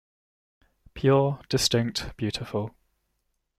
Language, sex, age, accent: English, male, 19-29, England English